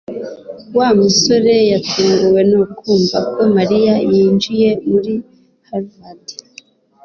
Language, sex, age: Kinyarwanda, female, 19-29